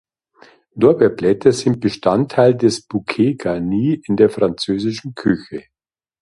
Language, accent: German, Deutschland Deutsch